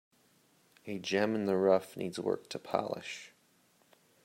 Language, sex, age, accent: English, male, 19-29, United States English